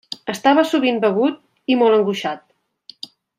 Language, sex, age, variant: Catalan, female, 50-59, Central